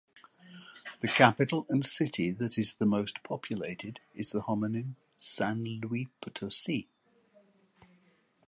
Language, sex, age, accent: English, male, 70-79, England English